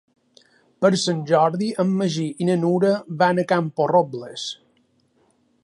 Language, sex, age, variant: Catalan, male, 40-49, Balear